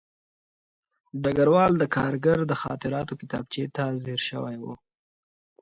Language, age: Pashto, 19-29